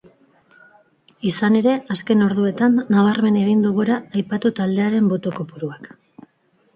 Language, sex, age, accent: Basque, female, 40-49, Mendebalekoa (Araba, Bizkaia, Gipuzkoako mendebaleko herri batzuk)